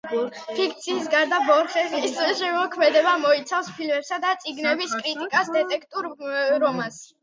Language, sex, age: Georgian, female, 50-59